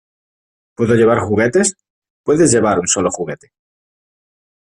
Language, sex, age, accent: Spanish, male, 30-39, España: Norte peninsular (Asturias, Castilla y León, Cantabria, País Vasco, Navarra, Aragón, La Rioja, Guadalajara, Cuenca)